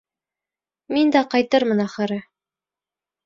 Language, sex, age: Bashkir, female, 19-29